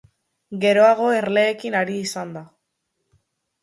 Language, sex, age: Basque, female, under 19